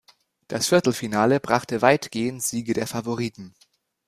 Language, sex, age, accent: German, male, 19-29, Deutschland Deutsch